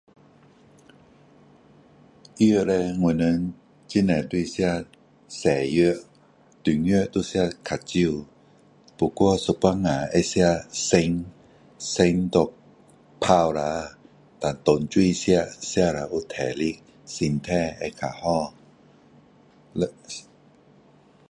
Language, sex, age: Min Dong Chinese, male, 50-59